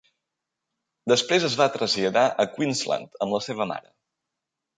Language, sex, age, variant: Catalan, male, 19-29, Balear